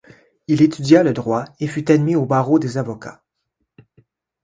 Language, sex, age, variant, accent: French, male, 40-49, Français d'Amérique du Nord, Français du Canada